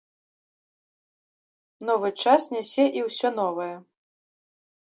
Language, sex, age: Belarusian, female, 19-29